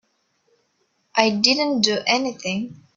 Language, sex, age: English, female, under 19